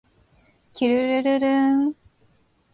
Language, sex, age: Japanese, female, 19-29